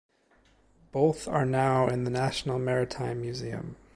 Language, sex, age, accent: English, male, 19-29, United States English